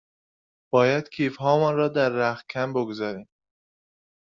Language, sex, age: Persian, male, under 19